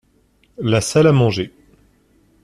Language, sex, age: French, male, 30-39